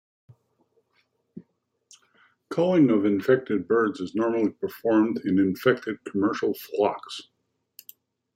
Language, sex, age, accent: English, male, 60-69, Canadian English